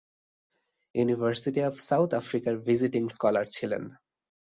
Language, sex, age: Bengali, male, 19-29